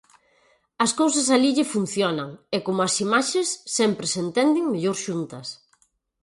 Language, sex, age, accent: Galician, female, 40-49, Atlántico (seseo e gheada)